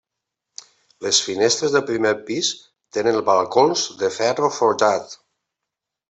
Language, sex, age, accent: Catalan, male, 50-59, valencià